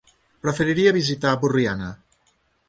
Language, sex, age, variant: Catalan, male, 60-69, Central